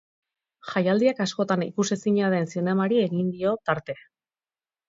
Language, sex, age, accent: Basque, female, 30-39, Erdialdekoa edo Nafarra (Gipuzkoa, Nafarroa)